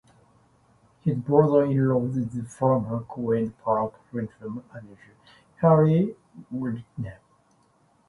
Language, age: English, 50-59